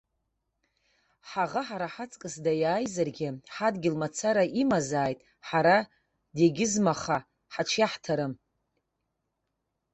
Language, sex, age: Abkhazian, female, 30-39